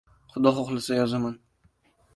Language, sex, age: Uzbek, male, under 19